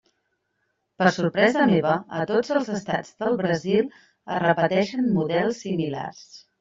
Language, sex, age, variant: Catalan, female, 30-39, Central